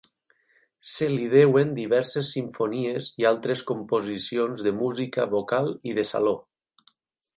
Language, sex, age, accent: Catalan, male, 30-39, valencià; valencià meridional